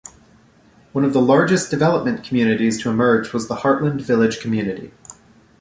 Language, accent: English, United States English